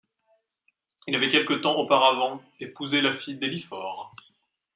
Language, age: French, 30-39